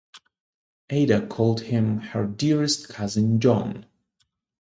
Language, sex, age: English, male, 30-39